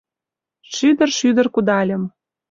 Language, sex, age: Mari, female, 30-39